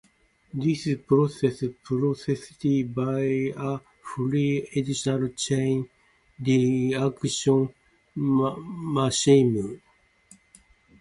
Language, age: English, 60-69